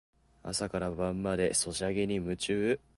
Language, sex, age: Japanese, male, under 19